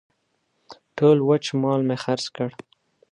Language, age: Pashto, 19-29